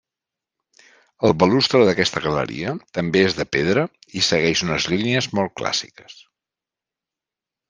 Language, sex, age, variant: Catalan, male, 50-59, Central